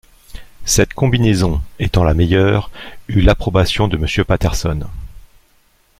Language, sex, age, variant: French, male, 40-49, Français de métropole